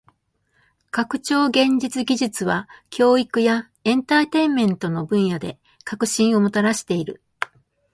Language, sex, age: Japanese, female, 19-29